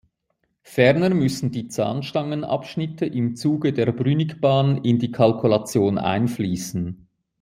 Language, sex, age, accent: German, male, 40-49, Schweizerdeutsch